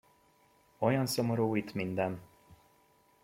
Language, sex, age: Hungarian, male, 19-29